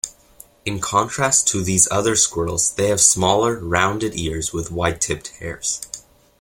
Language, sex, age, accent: English, male, under 19, United States English